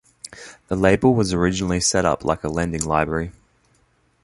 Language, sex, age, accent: English, male, 19-29, Australian English